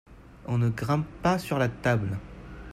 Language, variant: French, Français de métropole